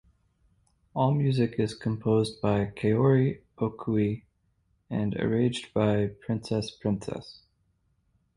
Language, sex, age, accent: English, male, 30-39, United States English